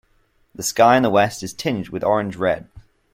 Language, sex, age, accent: English, male, 19-29, England English